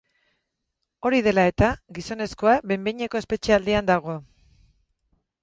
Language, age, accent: Basque, 50-59, Mendebalekoa (Araba, Bizkaia, Gipuzkoako mendebaleko herri batzuk)